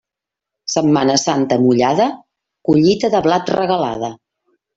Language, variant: Catalan, Central